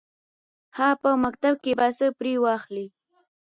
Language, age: Pashto, under 19